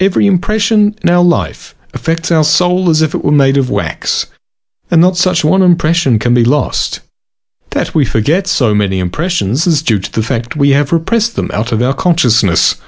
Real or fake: real